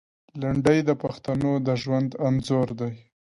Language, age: Pashto, 19-29